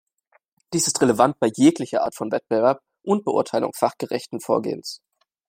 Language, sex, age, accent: German, male, 19-29, Deutschland Deutsch